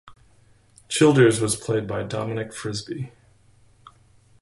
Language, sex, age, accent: English, male, 50-59, United States English